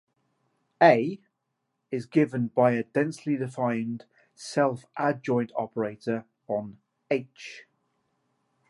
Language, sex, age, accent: English, male, 40-49, England English